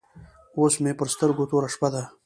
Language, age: Pashto, 19-29